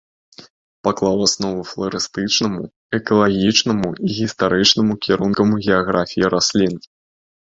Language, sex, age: Belarusian, male, under 19